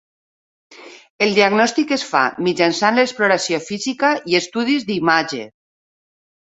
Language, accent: Catalan, valencià